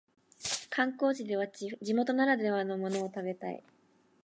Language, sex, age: Japanese, female, 19-29